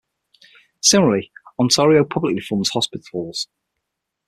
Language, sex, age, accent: English, male, 40-49, England English